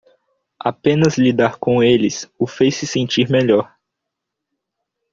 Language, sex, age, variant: Portuguese, male, 19-29, Portuguese (Brasil)